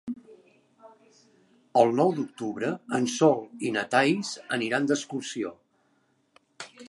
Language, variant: Catalan, Central